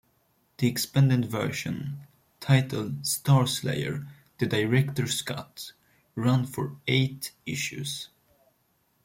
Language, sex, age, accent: English, male, 19-29, England English